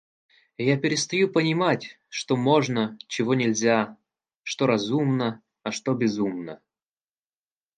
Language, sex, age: Russian, male, 19-29